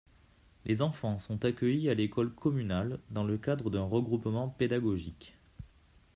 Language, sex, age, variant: French, male, 19-29, Français de métropole